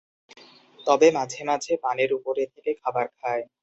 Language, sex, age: Bengali, male, 19-29